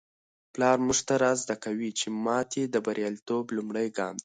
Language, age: Pashto, under 19